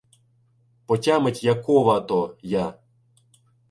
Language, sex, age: Ukrainian, male, 19-29